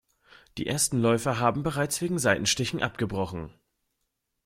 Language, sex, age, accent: German, male, 19-29, Deutschland Deutsch